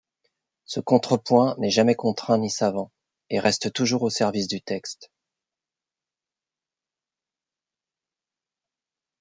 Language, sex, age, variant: French, male, 50-59, Français de métropole